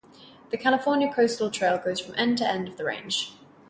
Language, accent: English, England English